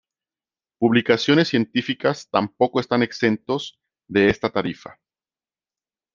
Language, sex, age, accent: Spanish, male, 40-49, México